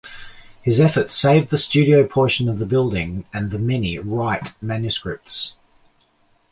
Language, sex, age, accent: English, male, 40-49, Australian English